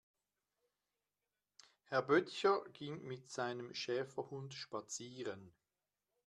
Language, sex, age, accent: German, male, 50-59, Schweizerdeutsch